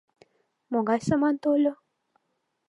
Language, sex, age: Mari, female, under 19